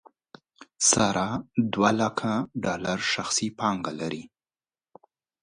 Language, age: Pashto, 50-59